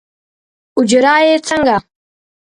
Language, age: Pashto, 40-49